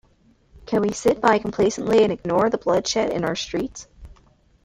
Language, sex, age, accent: English, female, under 19, United States English